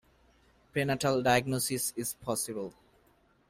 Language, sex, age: English, male, 19-29